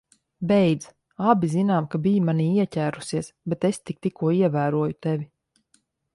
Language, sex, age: Latvian, female, 30-39